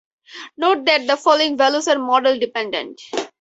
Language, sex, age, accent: English, female, 19-29, United States English